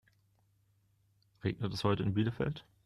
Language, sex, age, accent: German, male, 19-29, Deutschland Deutsch